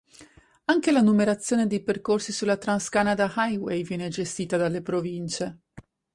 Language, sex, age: Italian, female, 30-39